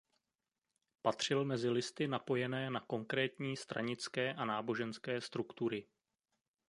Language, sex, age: Czech, male, 30-39